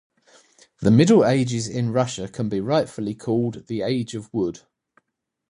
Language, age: English, 40-49